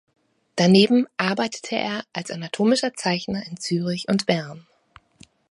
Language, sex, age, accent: German, female, 30-39, Deutschland Deutsch